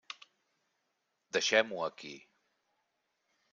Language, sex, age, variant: Catalan, male, 40-49, Central